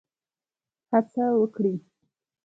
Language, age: Pashto, 30-39